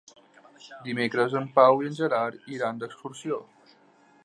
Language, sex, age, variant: Catalan, male, 19-29, Nord-Occidental